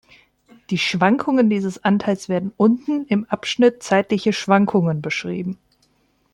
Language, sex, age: German, female, 30-39